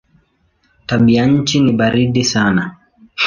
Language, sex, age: Swahili, male, 19-29